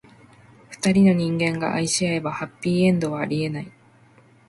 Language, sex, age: Japanese, female, 19-29